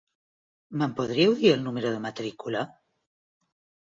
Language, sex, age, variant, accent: Catalan, female, 60-69, Balear, balear